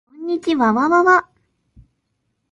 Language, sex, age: Japanese, female, 19-29